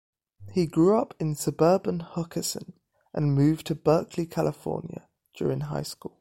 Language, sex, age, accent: English, male, 19-29, England English